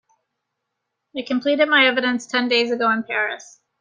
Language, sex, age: English, female, 30-39